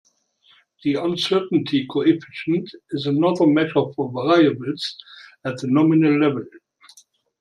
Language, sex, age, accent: English, male, 60-69, England English